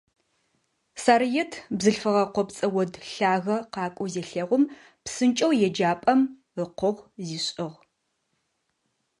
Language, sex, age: Adyghe, female, 30-39